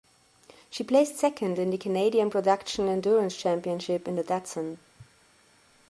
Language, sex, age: English, female, 30-39